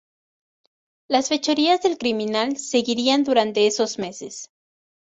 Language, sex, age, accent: Spanish, female, 19-29, México